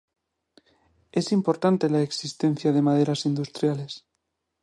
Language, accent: Spanish, España: Centro-Sur peninsular (Madrid, Toledo, Castilla-La Mancha)